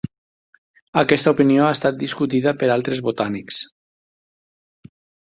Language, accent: Catalan, valencià